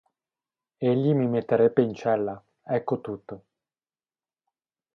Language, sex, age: Italian, male, 19-29